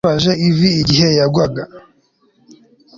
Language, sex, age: Kinyarwanda, male, 19-29